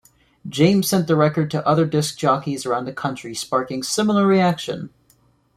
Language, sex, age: English, male, 19-29